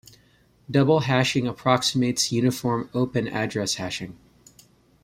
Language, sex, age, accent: English, male, 40-49, United States English